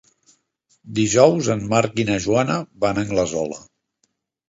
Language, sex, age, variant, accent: Catalan, male, 40-49, Central, central